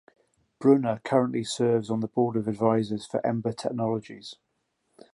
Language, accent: English, England English